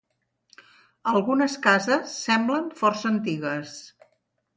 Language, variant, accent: Catalan, Central, central